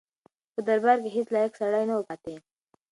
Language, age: Pashto, 19-29